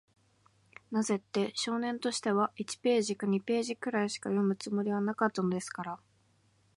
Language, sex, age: Japanese, female, 19-29